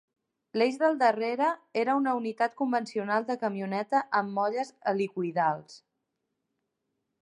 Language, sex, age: Catalan, female, 30-39